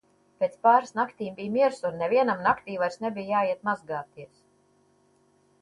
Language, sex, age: Latvian, female, 60-69